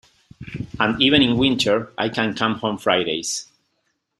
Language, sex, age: English, male, 30-39